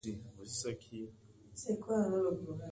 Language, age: Mokpwe, 19-29